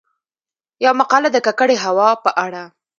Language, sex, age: Pashto, female, 19-29